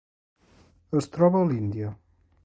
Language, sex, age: Catalan, male, 19-29